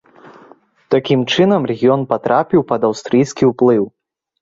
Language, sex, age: Belarusian, male, under 19